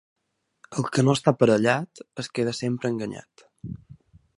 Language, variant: Catalan, Balear